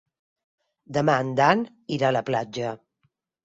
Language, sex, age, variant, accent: Catalan, female, 60-69, Balear, balear